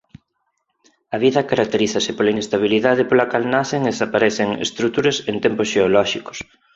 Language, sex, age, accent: Galician, male, 30-39, Neofalante